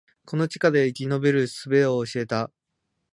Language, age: Japanese, 19-29